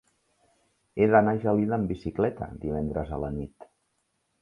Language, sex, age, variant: Catalan, male, 60-69, Central